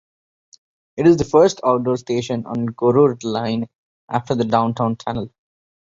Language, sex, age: English, male, 19-29